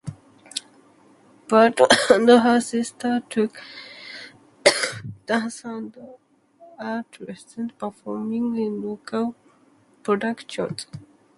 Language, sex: English, female